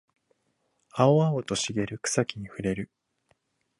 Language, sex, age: Japanese, male, 19-29